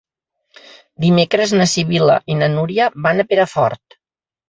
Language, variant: Catalan, Central